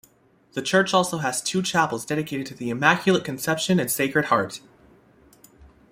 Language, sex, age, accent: English, male, under 19, United States English